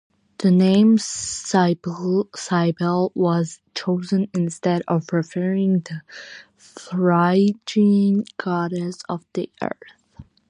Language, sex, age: English, female, under 19